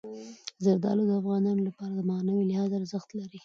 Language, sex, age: Pashto, female, 30-39